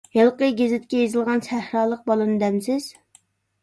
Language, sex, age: Uyghur, female, 30-39